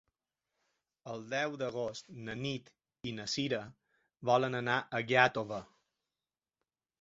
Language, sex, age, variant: Catalan, male, 40-49, Balear